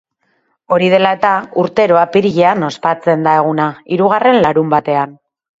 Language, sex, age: Basque, female, 30-39